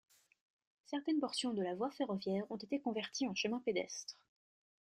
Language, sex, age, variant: French, female, 19-29, Français de métropole